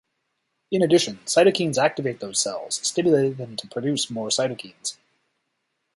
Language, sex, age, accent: English, male, 30-39, Canadian English